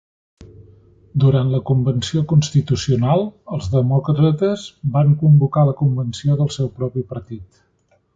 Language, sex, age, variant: Catalan, male, 40-49, Nord-Occidental